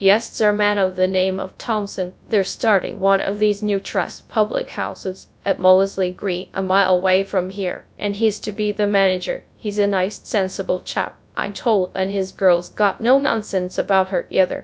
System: TTS, GradTTS